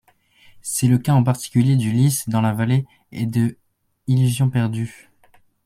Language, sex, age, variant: French, male, under 19, Français de métropole